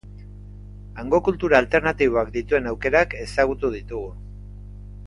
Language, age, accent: Basque, 60-69, Erdialdekoa edo Nafarra (Gipuzkoa, Nafarroa)